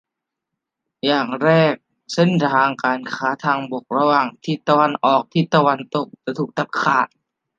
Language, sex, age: Thai, male, under 19